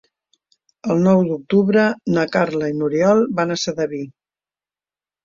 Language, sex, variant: Catalan, female, Central